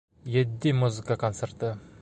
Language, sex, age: Bashkir, male, 30-39